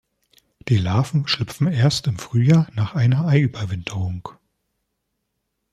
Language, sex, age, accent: German, male, 40-49, Deutschland Deutsch